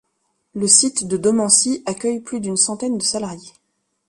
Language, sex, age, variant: French, female, 30-39, Français de métropole